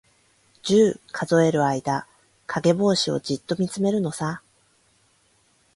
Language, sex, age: Japanese, female, 30-39